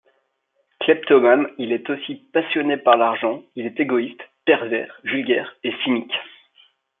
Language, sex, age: French, male, 30-39